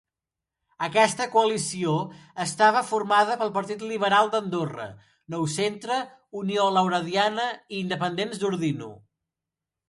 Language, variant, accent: Catalan, Central, central